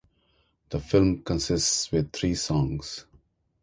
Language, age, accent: English, 50-59, India and South Asia (India, Pakistan, Sri Lanka)